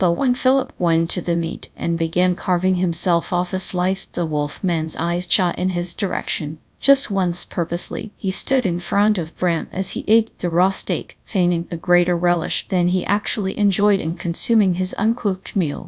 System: TTS, GradTTS